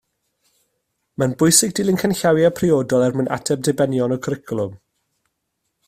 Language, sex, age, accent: Welsh, male, 30-39, Y Deyrnas Unedig Cymraeg